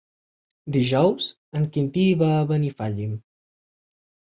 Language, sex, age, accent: Catalan, male, 19-29, central; septentrional